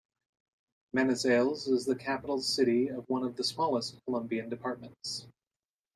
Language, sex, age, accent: English, male, 30-39, United States English